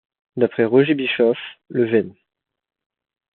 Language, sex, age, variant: French, male, 19-29, Français de métropole